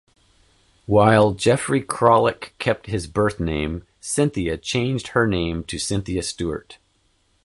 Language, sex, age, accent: English, male, 50-59, United States English